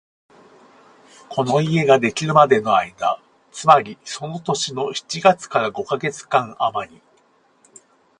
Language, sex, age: Japanese, male, 40-49